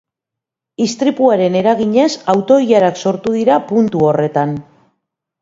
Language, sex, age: Basque, female, 50-59